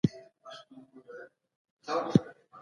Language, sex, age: Pashto, female, 19-29